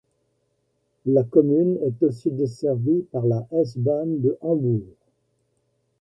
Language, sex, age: French, male, 70-79